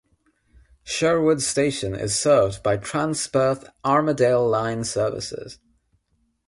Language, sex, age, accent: English, male, 19-29, England English; India and South Asia (India, Pakistan, Sri Lanka)